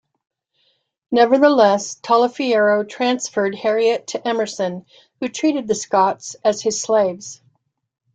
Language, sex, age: English, female, 60-69